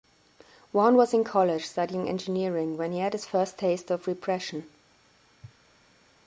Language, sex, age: English, female, 30-39